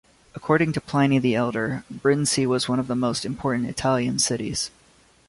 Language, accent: English, United States English